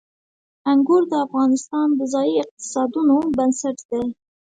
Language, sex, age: Pashto, female, 19-29